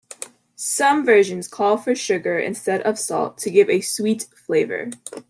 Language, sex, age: English, female, under 19